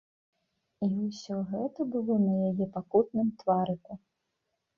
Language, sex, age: Belarusian, female, 30-39